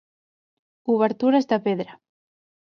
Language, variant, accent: Catalan, Central, central